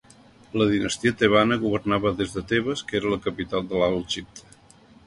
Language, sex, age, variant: Catalan, male, 50-59, Central